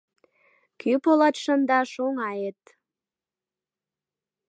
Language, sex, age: Mari, female, 19-29